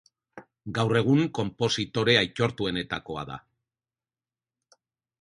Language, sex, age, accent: Basque, male, 40-49, Erdialdekoa edo Nafarra (Gipuzkoa, Nafarroa)